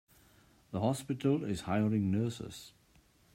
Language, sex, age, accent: English, male, 60-69, Southern African (South Africa, Zimbabwe, Namibia)